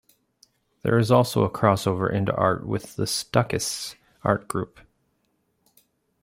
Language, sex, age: English, male, 40-49